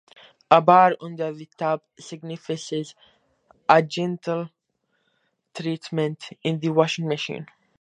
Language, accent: English, United States English